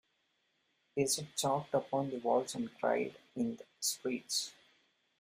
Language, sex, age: English, male, 19-29